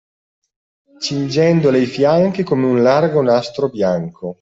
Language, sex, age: Italian, male, 50-59